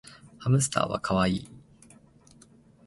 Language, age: Japanese, 19-29